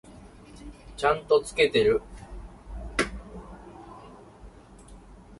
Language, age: Japanese, 19-29